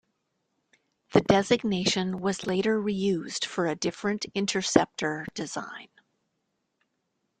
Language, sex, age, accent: English, female, 50-59, Canadian English